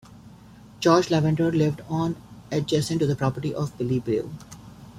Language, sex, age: English, male, 30-39